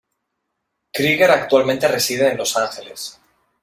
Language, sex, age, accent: Spanish, male, 19-29, España: Norte peninsular (Asturias, Castilla y León, Cantabria, País Vasco, Navarra, Aragón, La Rioja, Guadalajara, Cuenca)